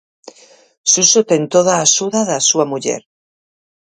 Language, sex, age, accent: Galician, female, 50-59, Normativo (estándar)